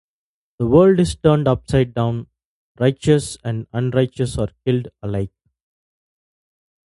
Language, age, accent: English, 40-49, India and South Asia (India, Pakistan, Sri Lanka)